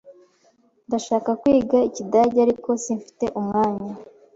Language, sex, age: Kinyarwanda, female, 19-29